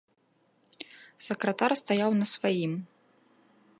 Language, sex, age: Belarusian, female, 19-29